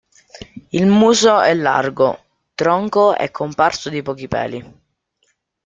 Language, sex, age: Italian, male, under 19